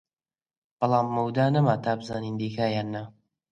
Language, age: Central Kurdish, 19-29